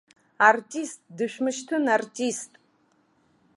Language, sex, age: Abkhazian, female, 30-39